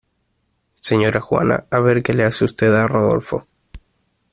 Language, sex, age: Spanish, male, 19-29